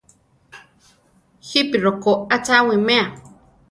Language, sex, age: Central Tarahumara, female, 30-39